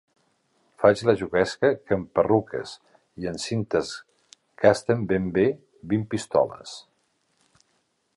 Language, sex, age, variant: Catalan, male, 50-59, Central